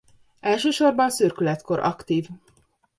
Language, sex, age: Hungarian, female, 19-29